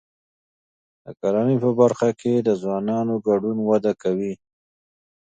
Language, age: Pashto, 30-39